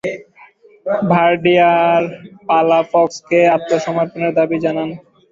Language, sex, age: Bengali, male, 19-29